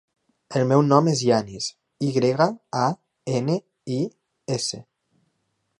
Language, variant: Catalan, Nord-Occidental